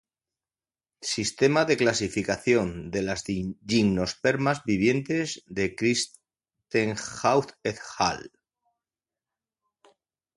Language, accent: Spanish, España: Norte peninsular (Asturias, Castilla y León, Cantabria, País Vasco, Navarra, Aragón, La Rioja, Guadalajara, Cuenca)